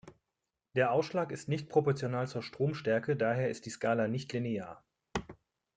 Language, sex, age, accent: German, male, 30-39, Deutschland Deutsch